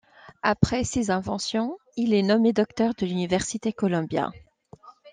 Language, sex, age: French, female, 30-39